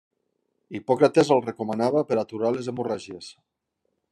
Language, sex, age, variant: Catalan, male, 40-49, Central